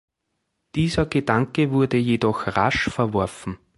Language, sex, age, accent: German, male, 40-49, Österreichisches Deutsch